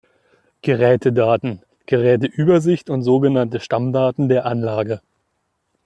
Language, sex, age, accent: German, male, 19-29, Deutschland Deutsch